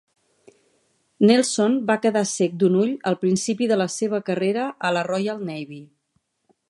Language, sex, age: Catalan, female, 40-49